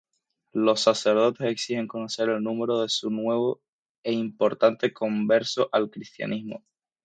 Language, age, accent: Spanish, 19-29, España: Islas Canarias